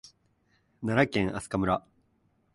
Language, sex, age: Japanese, male, 19-29